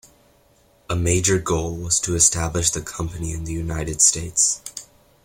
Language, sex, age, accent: English, male, under 19, United States English